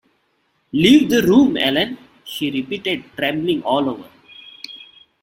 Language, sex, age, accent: English, male, 19-29, India and South Asia (India, Pakistan, Sri Lanka)